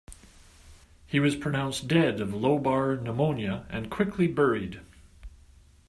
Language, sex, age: English, male, 60-69